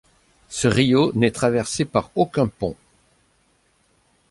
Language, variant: French, Français de métropole